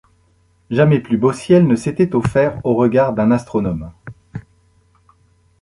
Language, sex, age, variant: French, male, 50-59, Français de métropole